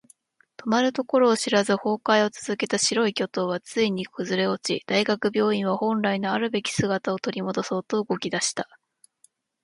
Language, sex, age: Japanese, female, 19-29